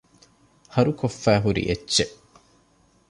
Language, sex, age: Divehi, male, 19-29